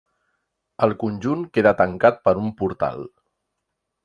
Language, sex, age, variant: Catalan, male, 40-49, Central